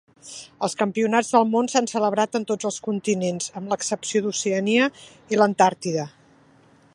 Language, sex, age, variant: Catalan, female, 50-59, Central